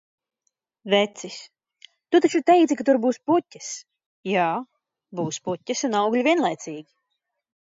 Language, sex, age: Latvian, female, 19-29